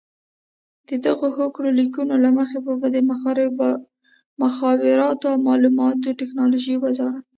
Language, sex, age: Pashto, female, 19-29